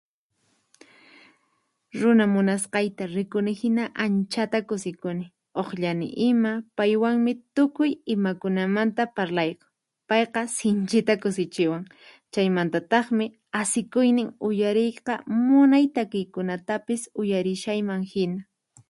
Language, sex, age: Puno Quechua, female, 19-29